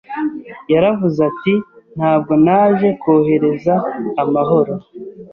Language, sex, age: Kinyarwanda, male, 30-39